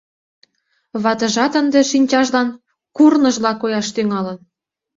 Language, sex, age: Mari, female, 19-29